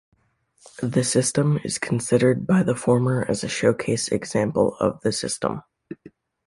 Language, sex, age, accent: English, male, under 19, United States English